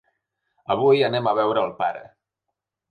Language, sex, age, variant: Catalan, male, 50-59, Central